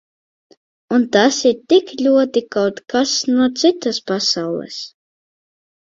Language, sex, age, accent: Latvian, female, 50-59, Riga